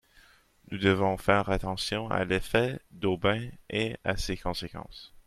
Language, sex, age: French, male, 19-29